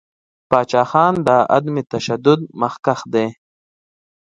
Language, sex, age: Pashto, male, 19-29